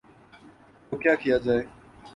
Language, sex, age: Urdu, male, 19-29